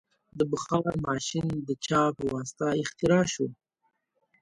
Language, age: Pashto, 19-29